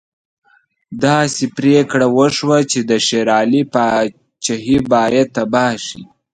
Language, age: Pashto, under 19